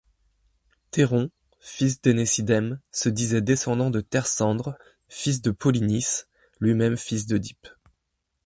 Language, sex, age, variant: French, male, 30-39, Français de métropole